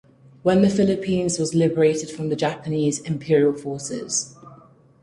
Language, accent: English, England English